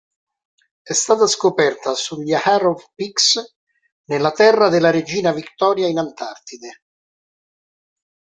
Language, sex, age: Italian, male, 60-69